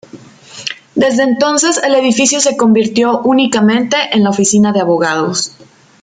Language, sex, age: Spanish, female, 30-39